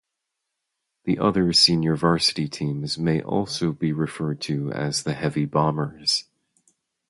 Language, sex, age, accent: English, male, 19-29, United States English